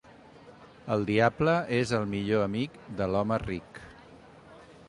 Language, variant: Catalan, Central